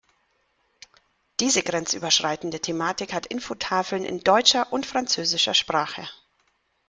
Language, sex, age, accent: German, female, 40-49, Deutschland Deutsch